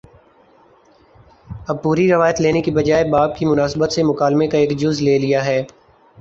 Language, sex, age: Urdu, male, 19-29